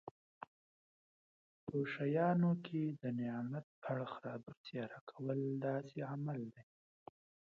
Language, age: Pashto, 19-29